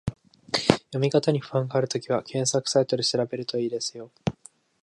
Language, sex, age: Japanese, male, 19-29